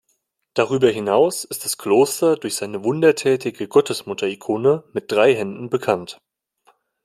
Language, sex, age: German, male, 19-29